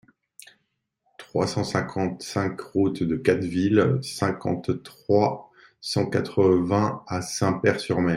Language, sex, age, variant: French, male, 40-49, Français de métropole